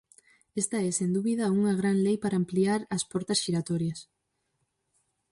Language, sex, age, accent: Galician, female, 19-29, Oriental (común en zona oriental)